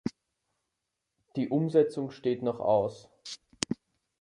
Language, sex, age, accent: German, male, 19-29, Österreichisches Deutsch